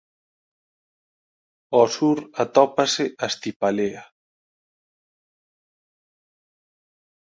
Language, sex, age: Galician, male, 30-39